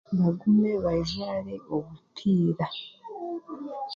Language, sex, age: Chiga, female, 30-39